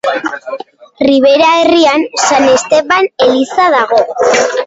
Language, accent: Basque, Mendebalekoa (Araba, Bizkaia, Gipuzkoako mendebaleko herri batzuk)